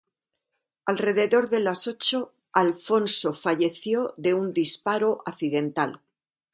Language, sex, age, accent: Spanish, female, 60-69, España: Norte peninsular (Asturias, Castilla y León, Cantabria, País Vasco, Navarra, Aragón, La Rioja, Guadalajara, Cuenca)